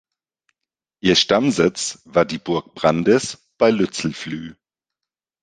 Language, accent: German, Deutschland Deutsch